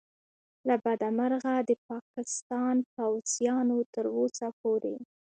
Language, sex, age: Pashto, female, 19-29